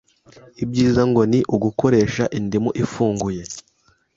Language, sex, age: Kinyarwanda, male, 30-39